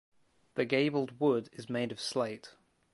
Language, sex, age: English, male, 19-29